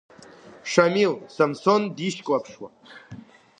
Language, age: Abkhazian, under 19